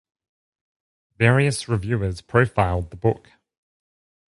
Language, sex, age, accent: English, male, 30-39, Australian English